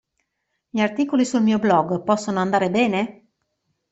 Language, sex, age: Italian, female, 40-49